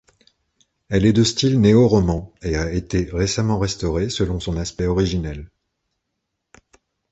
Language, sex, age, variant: French, male, 50-59, Français de métropole